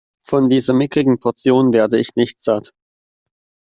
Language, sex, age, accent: German, male, 19-29, Deutschland Deutsch